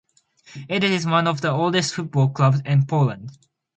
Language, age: English, 19-29